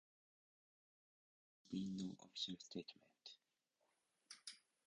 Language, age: English, 19-29